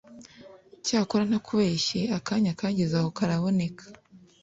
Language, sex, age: Kinyarwanda, female, 19-29